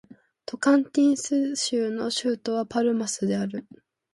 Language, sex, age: Japanese, female, under 19